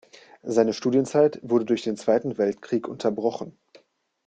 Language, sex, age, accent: German, male, 19-29, Deutschland Deutsch